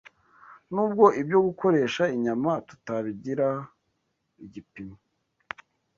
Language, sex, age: Kinyarwanda, male, 19-29